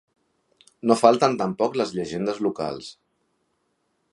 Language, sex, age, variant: Catalan, male, 40-49, Central